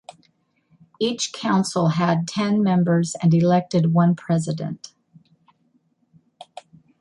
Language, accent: English, United States English